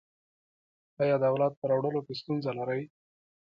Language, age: Pashto, 30-39